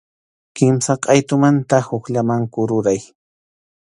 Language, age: Arequipa-La Unión Quechua, 30-39